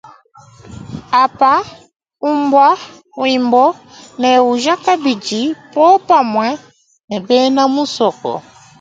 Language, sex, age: Luba-Lulua, female, 19-29